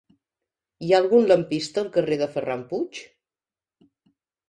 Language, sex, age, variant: Catalan, female, 50-59, Central